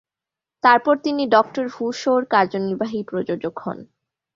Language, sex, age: Bengali, female, 19-29